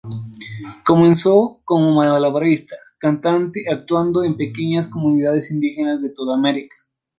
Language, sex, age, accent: Spanish, male, 19-29, Andino-Pacífico: Colombia, Perú, Ecuador, oeste de Bolivia y Venezuela andina